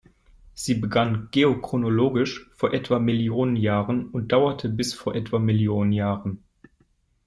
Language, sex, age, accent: German, male, 19-29, Deutschland Deutsch